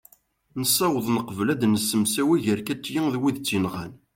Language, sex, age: Kabyle, male, 19-29